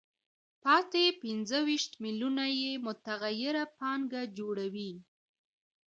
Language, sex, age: Pashto, female, 30-39